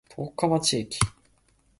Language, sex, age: Japanese, male, 19-29